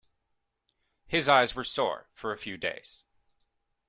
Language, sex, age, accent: English, male, 19-29, Canadian English